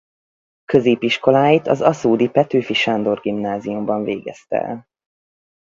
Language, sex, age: Hungarian, male, 30-39